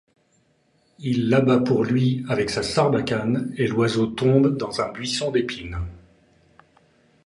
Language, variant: French, Français de métropole